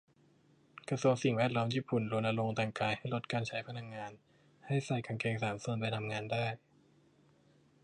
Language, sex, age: Thai, male, under 19